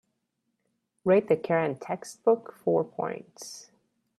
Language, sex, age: English, female, 30-39